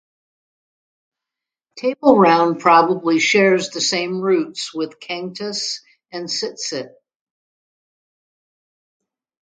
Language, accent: English, United States English